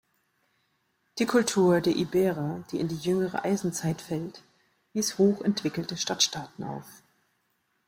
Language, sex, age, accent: German, female, 40-49, Deutschland Deutsch